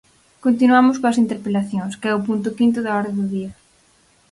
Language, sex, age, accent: Galician, female, 19-29, Central (gheada)